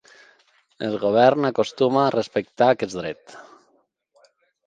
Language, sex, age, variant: Catalan, male, 50-59, Nord-Occidental